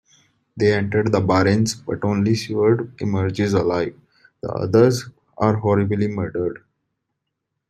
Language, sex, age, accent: English, male, 19-29, India and South Asia (India, Pakistan, Sri Lanka)